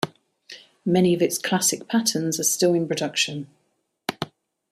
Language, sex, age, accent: English, female, 40-49, England English